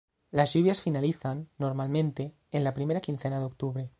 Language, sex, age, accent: Spanish, male, 19-29, España: Centro-Sur peninsular (Madrid, Toledo, Castilla-La Mancha)